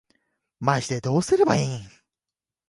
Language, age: Japanese, 19-29